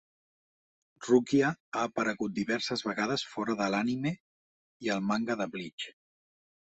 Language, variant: Catalan, Central